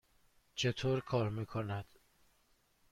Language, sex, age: Persian, male, 30-39